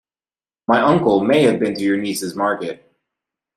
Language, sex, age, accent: English, male, 19-29, United States English